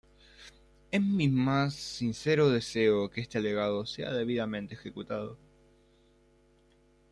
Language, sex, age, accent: Spanish, male, under 19, Rioplatense: Argentina, Uruguay, este de Bolivia, Paraguay